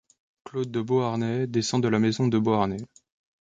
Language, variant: French, Français de métropole